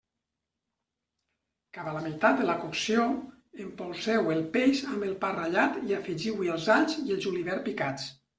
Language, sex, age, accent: Catalan, male, 50-59, valencià